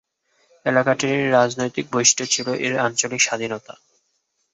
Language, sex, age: Bengali, male, 19-29